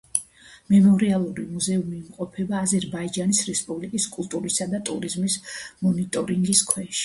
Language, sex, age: Georgian, female, 60-69